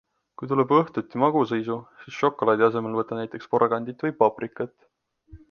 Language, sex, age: Estonian, male, 19-29